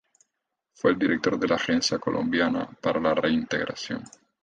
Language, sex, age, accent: Spanish, male, 19-29, Caribe: Cuba, Venezuela, Puerto Rico, República Dominicana, Panamá, Colombia caribeña, México caribeño, Costa del golfo de México